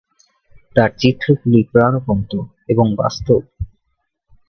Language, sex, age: Bengali, male, 19-29